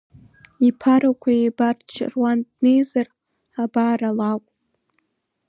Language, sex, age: Abkhazian, female, under 19